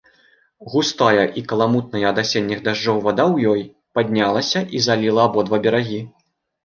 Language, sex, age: Belarusian, male, 30-39